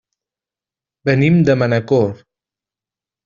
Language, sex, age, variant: Catalan, male, 19-29, Central